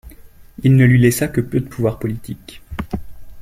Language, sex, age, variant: French, male, 19-29, Français de métropole